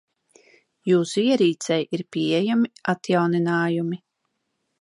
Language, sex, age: Latvian, female, 40-49